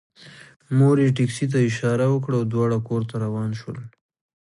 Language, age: Pashto, 30-39